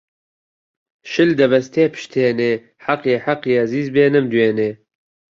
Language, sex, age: Central Kurdish, male, 30-39